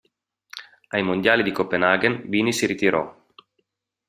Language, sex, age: Italian, male, 30-39